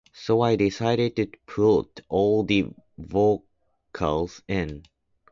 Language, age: English, 19-29